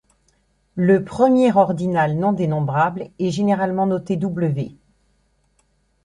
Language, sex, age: French, female, 50-59